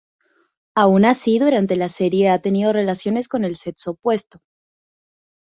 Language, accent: Spanish, Andino-Pacífico: Colombia, Perú, Ecuador, oeste de Bolivia y Venezuela andina